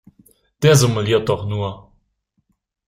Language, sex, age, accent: German, male, 19-29, Deutschland Deutsch